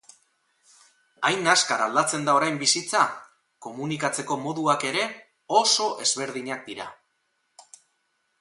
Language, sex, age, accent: Basque, male, 40-49, Mendebalekoa (Araba, Bizkaia, Gipuzkoako mendebaleko herri batzuk)